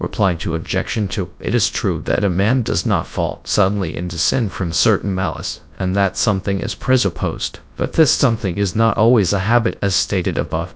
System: TTS, GradTTS